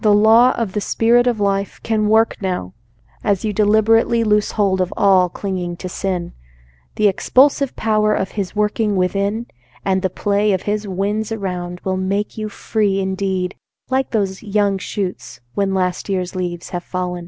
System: none